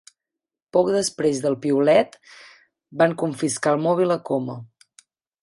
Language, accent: Catalan, gironí